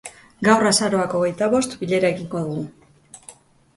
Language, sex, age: Basque, female, 50-59